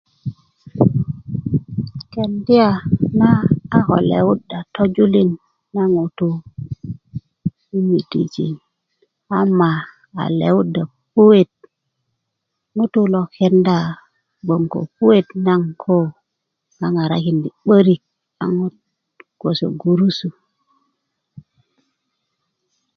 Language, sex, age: Kuku, female, 40-49